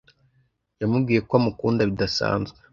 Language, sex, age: Kinyarwanda, male, under 19